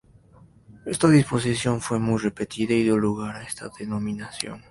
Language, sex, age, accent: Spanish, male, 19-29, Andino-Pacífico: Colombia, Perú, Ecuador, oeste de Bolivia y Venezuela andina